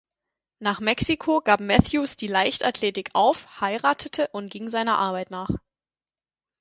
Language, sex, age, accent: German, female, 30-39, Deutschland Deutsch